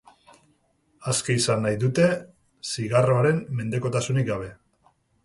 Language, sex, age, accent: Basque, male, 40-49, Mendebalekoa (Araba, Bizkaia, Gipuzkoako mendebaleko herri batzuk)